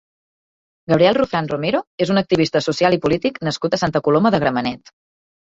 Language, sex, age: Catalan, female, 19-29